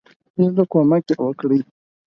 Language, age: Pashto, under 19